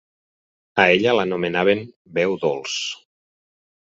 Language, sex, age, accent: Catalan, male, 40-49, occidental